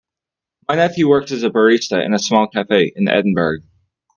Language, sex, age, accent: English, male, 19-29, United States English